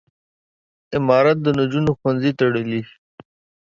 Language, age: Pashto, 19-29